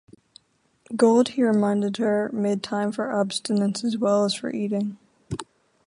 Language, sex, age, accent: English, female, 19-29, Irish English